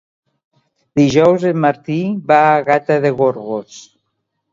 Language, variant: Catalan, Septentrional